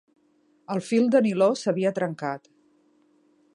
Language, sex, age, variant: Catalan, female, 40-49, Central